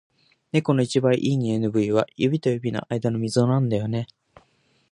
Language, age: Japanese, 19-29